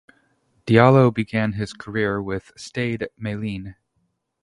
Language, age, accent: English, 30-39, United States English